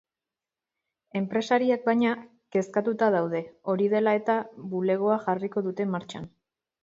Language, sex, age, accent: Basque, female, 30-39, Erdialdekoa edo Nafarra (Gipuzkoa, Nafarroa)